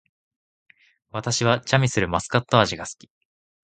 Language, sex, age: Japanese, male, 19-29